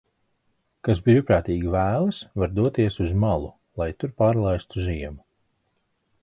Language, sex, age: Latvian, male, 30-39